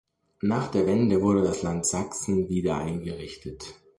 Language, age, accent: German, 40-49, Deutschland Deutsch